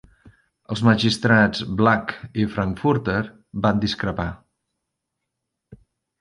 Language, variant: Catalan, Central